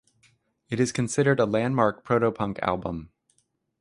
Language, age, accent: English, 30-39, United States English